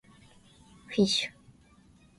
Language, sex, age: Japanese, female, under 19